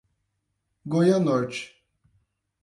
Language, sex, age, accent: Portuguese, male, 19-29, Paulista